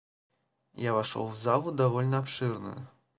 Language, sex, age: Russian, male, 30-39